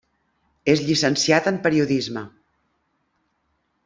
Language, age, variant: Catalan, 60-69, Central